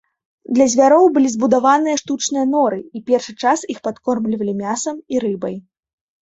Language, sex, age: Belarusian, female, 19-29